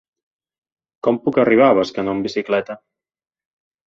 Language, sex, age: Catalan, male, 30-39